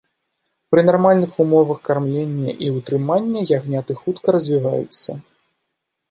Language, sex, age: Belarusian, male, 19-29